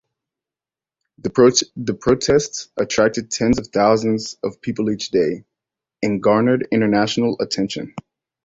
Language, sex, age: English, male, 19-29